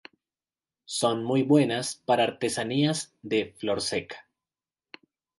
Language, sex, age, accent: Spanish, male, 30-39, Andino-Pacífico: Colombia, Perú, Ecuador, oeste de Bolivia y Venezuela andina